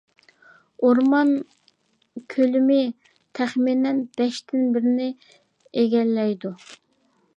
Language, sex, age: Uyghur, female, 19-29